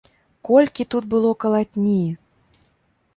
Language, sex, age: Belarusian, female, 40-49